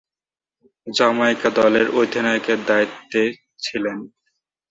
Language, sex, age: Bengali, male, 19-29